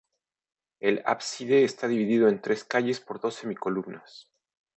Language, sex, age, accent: Spanish, male, 30-39, México